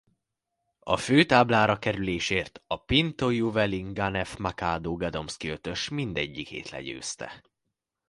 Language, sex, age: Hungarian, male, under 19